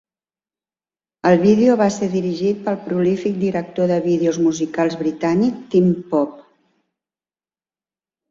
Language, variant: Catalan, Central